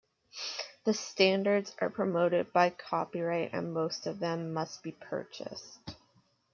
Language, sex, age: English, female, 19-29